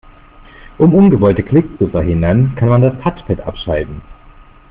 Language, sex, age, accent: German, male, 30-39, Deutschland Deutsch